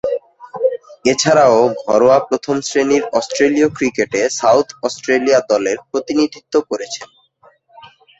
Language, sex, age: Bengali, male, 19-29